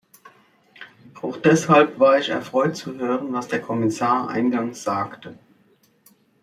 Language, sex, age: German, female, 60-69